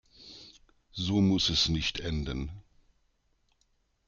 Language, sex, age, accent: German, male, 50-59, Deutschland Deutsch